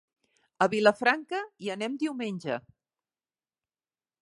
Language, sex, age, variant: Catalan, female, 60-69, Central